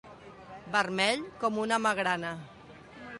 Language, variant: Catalan, Central